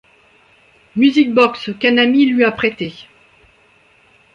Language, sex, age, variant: French, female, 60-69, Français de métropole